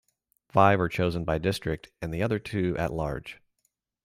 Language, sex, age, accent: English, male, 30-39, United States English